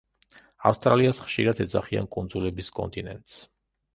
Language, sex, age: Georgian, male, 50-59